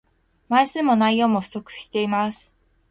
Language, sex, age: Japanese, female, 40-49